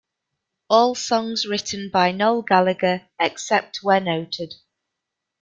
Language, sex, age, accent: English, female, 40-49, England English